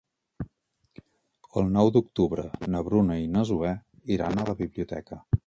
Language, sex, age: Catalan, male, 40-49